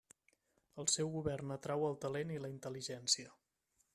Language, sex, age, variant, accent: Catalan, male, 19-29, Central, central